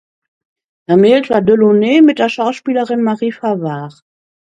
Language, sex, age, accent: German, female, 60-69, Deutschland Deutsch